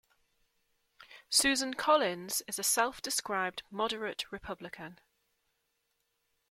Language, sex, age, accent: English, female, 40-49, England English